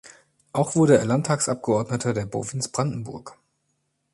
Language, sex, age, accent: German, male, 30-39, Deutschland Deutsch